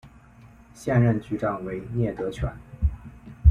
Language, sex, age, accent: Chinese, male, 19-29, 出生地：河北省